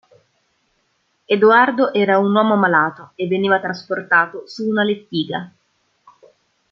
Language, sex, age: Italian, female, 19-29